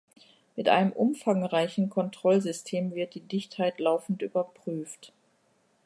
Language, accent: German, Deutschland Deutsch